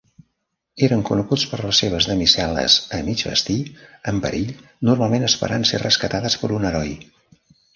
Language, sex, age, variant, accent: Catalan, male, 70-79, Central, central